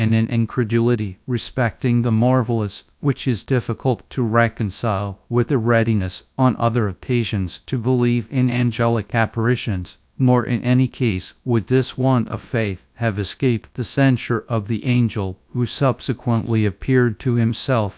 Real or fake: fake